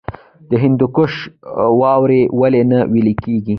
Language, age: Pashto, under 19